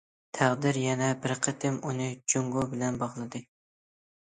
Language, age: Uyghur, 19-29